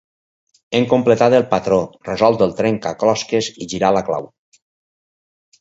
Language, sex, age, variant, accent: Catalan, male, 60-69, Valencià meridional, valencià